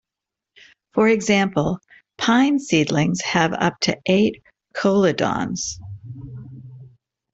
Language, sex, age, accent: English, female, 50-59, United States English